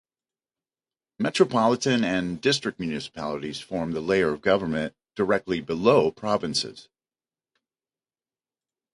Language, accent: English, United States English